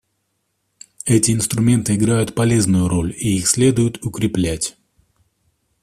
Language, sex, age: Russian, male, 30-39